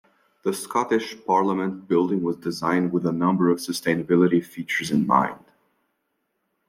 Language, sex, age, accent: English, male, 19-29, United States English